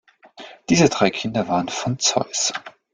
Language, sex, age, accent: German, male, 19-29, Österreichisches Deutsch